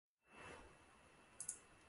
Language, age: Chinese, 19-29